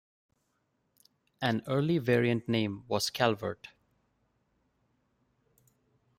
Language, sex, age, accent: English, male, 30-39, India and South Asia (India, Pakistan, Sri Lanka)